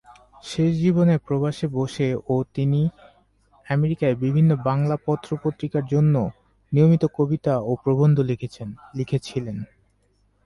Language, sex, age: Bengali, male, 30-39